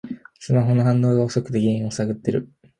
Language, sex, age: Japanese, male, under 19